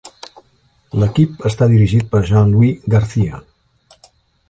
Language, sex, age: Catalan, male, 60-69